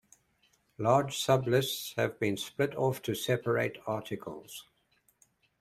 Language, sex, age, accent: English, male, 70-79, New Zealand English